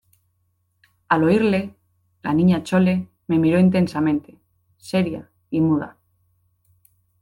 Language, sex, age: Spanish, female, 30-39